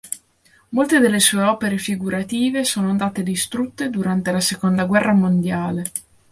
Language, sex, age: Italian, female, 19-29